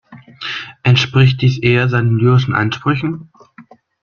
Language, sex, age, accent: German, male, 19-29, Deutschland Deutsch